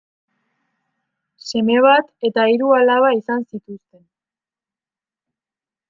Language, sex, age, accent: Basque, female, under 19, Erdialdekoa edo Nafarra (Gipuzkoa, Nafarroa)